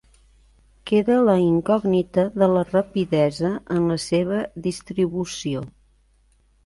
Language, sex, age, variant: Catalan, female, 50-59, Central